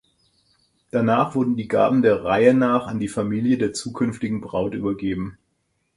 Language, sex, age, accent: German, male, 50-59, Deutschland Deutsch